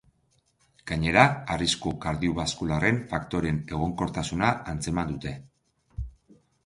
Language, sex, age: Basque, male, 40-49